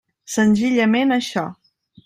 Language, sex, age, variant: Catalan, female, 19-29, Central